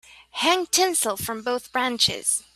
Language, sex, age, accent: English, female, 19-29, United States English